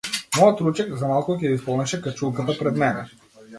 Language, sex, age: Macedonian, male, 19-29